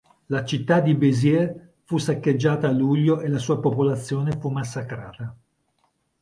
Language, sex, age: Italian, male, 50-59